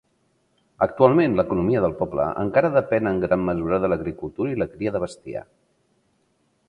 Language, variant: Catalan, Nord-Occidental